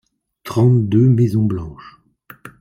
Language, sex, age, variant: French, male, 50-59, Français de métropole